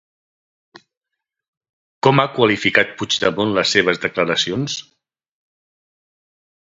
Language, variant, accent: Catalan, Septentrional, septentrional